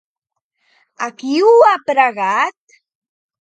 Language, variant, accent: Catalan, Central, central; septentrional